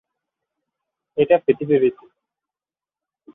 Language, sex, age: Bengali, male, 19-29